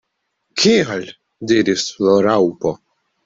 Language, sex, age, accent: Esperanto, male, under 19, Internacia